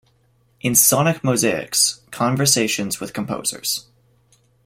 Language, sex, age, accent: English, male, 19-29, Canadian English